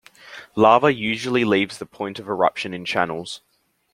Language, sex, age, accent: English, male, under 19, Australian English